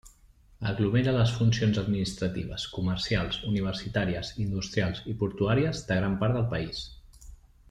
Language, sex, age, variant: Catalan, male, 30-39, Central